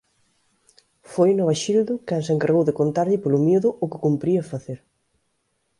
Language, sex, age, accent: Galician, female, 19-29, Central (gheada)